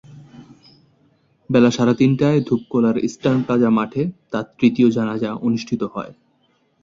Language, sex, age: Bengali, male, 19-29